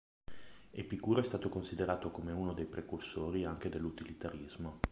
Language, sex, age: Italian, male, 40-49